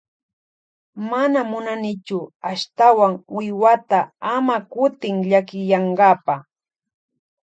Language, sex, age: Loja Highland Quichua, female, 40-49